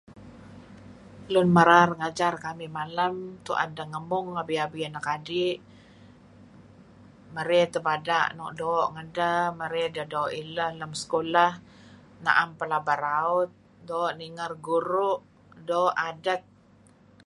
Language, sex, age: Kelabit, female, 60-69